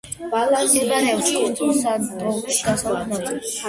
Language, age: Georgian, 19-29